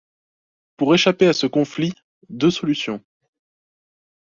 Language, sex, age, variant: French, male, 19-29, Français de métropole